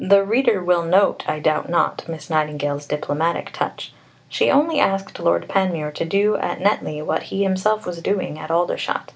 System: none